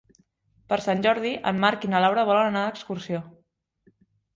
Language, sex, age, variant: Catalan, female, 19-29, Central